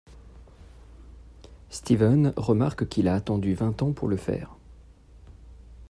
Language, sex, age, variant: French, male, 30-39, Français de métropole